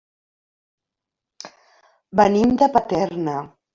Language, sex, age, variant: Catalan, female, 50-59, Central